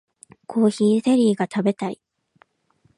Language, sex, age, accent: Japanese, female, 19-29, 関西